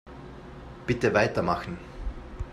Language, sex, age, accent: German, male, 40-49, Österreichisches Deutsch